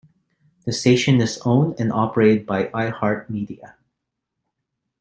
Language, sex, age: English, male, 40-49